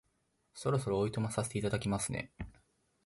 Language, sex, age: Japanese, male, 19-29